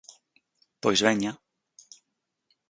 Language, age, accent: Galician, 19-29, Normativo (estándar)